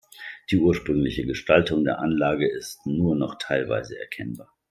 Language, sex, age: German, male, 40-49